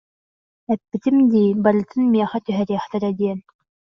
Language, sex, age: Yakut, female, under 19